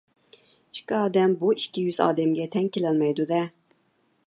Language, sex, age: Uyghur, female, 30-39